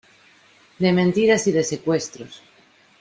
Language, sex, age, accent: Spanish, female, 40-49, España: Norte peninsular (Asturias, Castilla y León, Cantabria, País Vasco, Navarra, Aragón, La Rioja, Guadalajara, Cuenca)